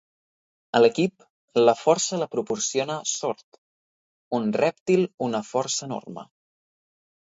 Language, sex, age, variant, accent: Catalan, male, 19-29, Central, central